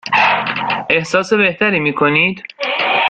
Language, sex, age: Persian, male, 30-39